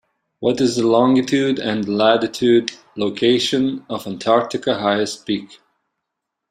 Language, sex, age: English, male, 19-29